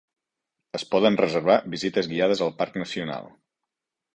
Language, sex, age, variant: Catalan, male, 40-49, Central